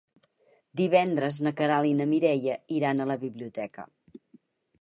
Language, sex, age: Catalan, female, 60-69